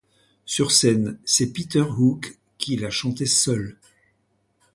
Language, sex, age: French, male, 60-69